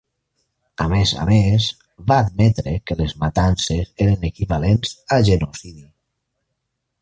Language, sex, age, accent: Catalan, male, 50-59, valencià